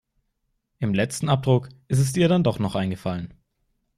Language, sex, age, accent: German, male, under 19, Deutschland Deutsch